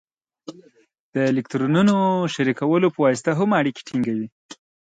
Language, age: Pashto, 19-29